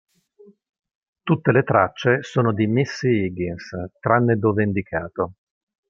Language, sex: Italian, male